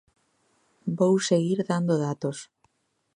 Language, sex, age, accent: Galician, female, 19-29, Normativo (estándar)